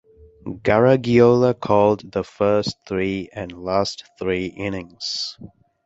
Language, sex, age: English, male, 19-29